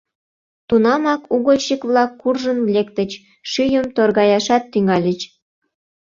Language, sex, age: Mari, female, 19-29